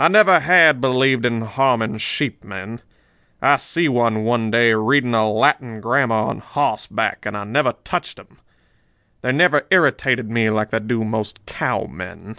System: none